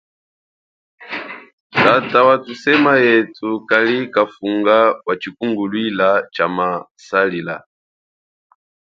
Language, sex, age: Chokwe, male, 40-49